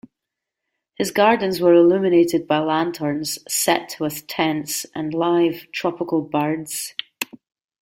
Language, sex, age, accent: English, female, 40-49, Scottish English